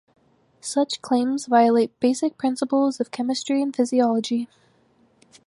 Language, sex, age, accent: English, female, 19-29, United States English